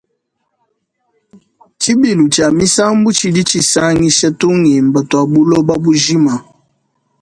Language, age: Luba-Lulua, 30-39